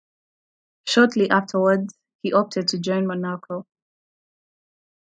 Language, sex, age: English, female, 19-29